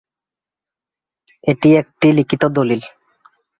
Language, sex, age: Bengali, male, 19-29